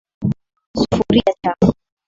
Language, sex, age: Swahili, female, 19-29